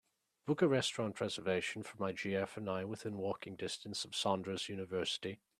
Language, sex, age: English, male, 19-29